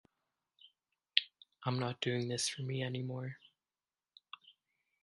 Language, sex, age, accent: English, male, 19-29, United States English